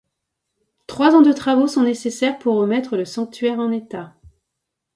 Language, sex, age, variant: French, female, 40-49, Français de métropole